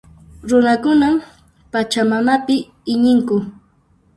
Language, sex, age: Puno Quechua, female, 19-29